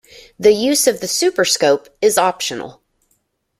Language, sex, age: English, female, 30-39